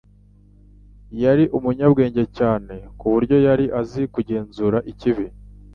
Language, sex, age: Kinyarwanda, male, 19-29